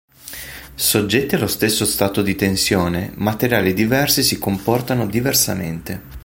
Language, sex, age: Italian, male, 30-39